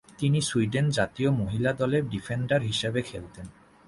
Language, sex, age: Bengali, male, 19-29